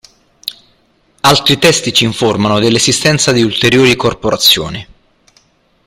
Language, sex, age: Italian, male, 30-39